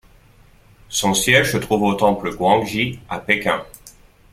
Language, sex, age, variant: French, male, 30-39, Français de métropole